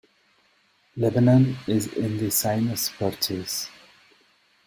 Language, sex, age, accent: English, male, 30-39, India and South Asia (India, Pakistan, Sri Lanka)